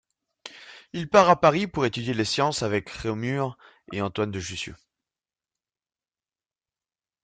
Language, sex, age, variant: French, male, 19-29, Français de métropole